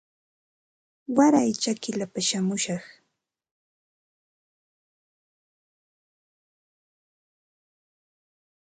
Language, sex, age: Ambo-Pasco Quechua, female, 19-29